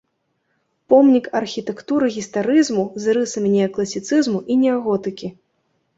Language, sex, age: Belarusian, female, 19-29